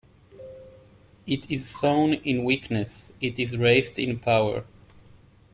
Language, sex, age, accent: English, male, 30-39, United States English